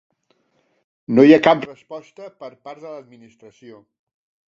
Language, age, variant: Catalan, 50-59, Central